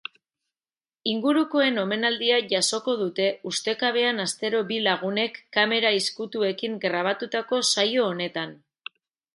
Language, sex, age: Basque, female, 40-49